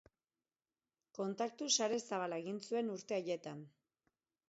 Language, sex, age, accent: Basque, female, 40-49, Erdialdekoa edo Nafarra (Gipuzkoa, Nafarroa)